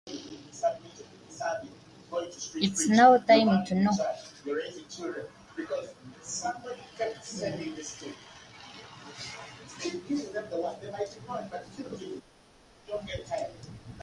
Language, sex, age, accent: English, female, 19-29, United States English